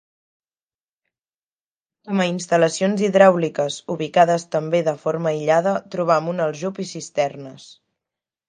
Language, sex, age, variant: Catalan, female, 19-29, Central